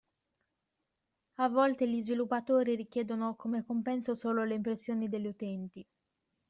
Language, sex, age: Italian, female, 19-29